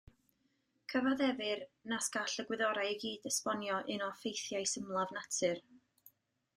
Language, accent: Welsh, Y Deyrnas Unedig Cymraeg